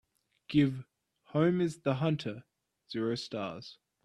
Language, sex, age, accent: English, male, 19-29, Australian English